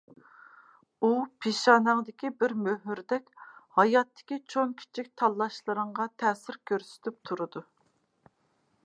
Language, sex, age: Uyghur, female, 40-49